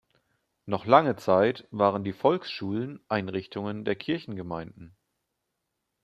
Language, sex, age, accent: German, male, 19-29, Deutschland Deutsch